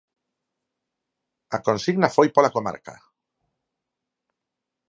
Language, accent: Galician, Normativo (estándar)